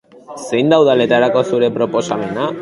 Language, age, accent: Basque, under 19, Erdialdekoa edo Nafarra (Gipuzkoa, Nafarroa)